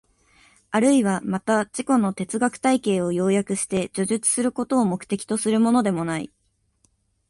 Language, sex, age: Japanese, female, 19-29